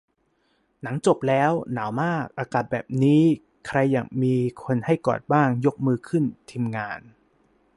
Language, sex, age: Thai, male, 19-29